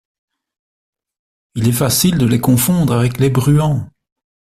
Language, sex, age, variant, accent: French, male, 50-59, Français d'Europe, Français de Belgique